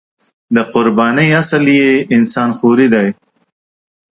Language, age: Pashto, 30-39